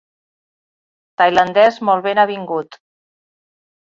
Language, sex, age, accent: Catalan, female, 50-59, Català central